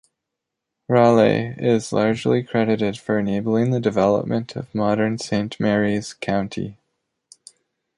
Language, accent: English, United States English